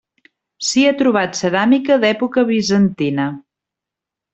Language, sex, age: Catalan, female, 50-59